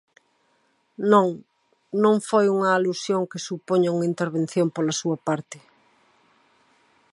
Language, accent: Galician, Atlántico (seseo e gheada)